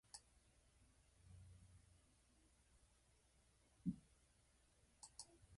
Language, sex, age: Japanese, female, under 19